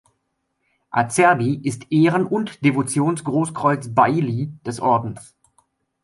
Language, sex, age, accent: German, male, 40-49, Deutschland Deutsch